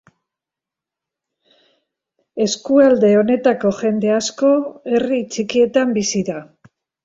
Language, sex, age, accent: Basque, female, 70-79, Mendebalekoa (Araba, Bizkaia, Gipuzkoako mendebaleko herri batzuk)